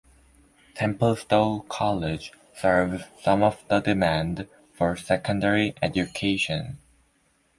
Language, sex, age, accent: English, male, under 19, United States English